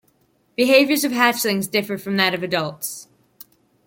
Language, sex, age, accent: English, female, under 19, United States English